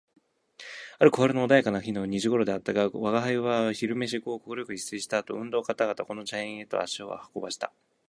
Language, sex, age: Japanese, male, 19-29